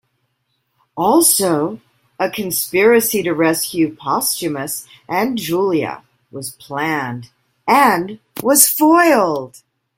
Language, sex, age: English, female, 50-59